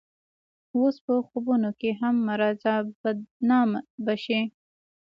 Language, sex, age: Pashto, female, 19-29